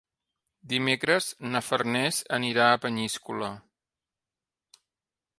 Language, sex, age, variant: Catalan, male, 40-49, Central